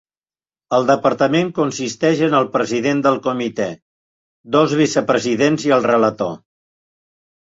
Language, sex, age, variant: Catalan, male, 70-79, Central